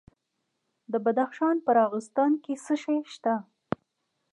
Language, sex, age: Pashto, female, 19-29